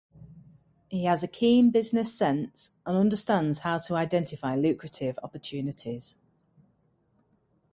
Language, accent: English, England English